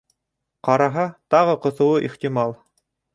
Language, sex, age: Bashkir, male, 30-39